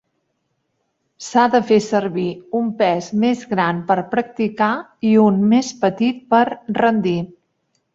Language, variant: Catalan, Central